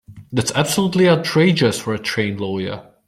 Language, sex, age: English, male, 30-39